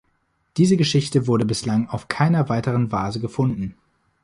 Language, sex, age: German, male, 19-29